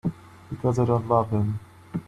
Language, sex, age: English, male, 19-29